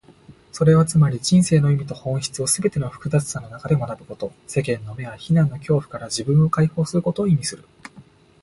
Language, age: Japanese, 19-29